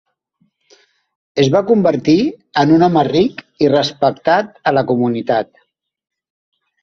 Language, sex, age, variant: Catalan, male, 60-69, Central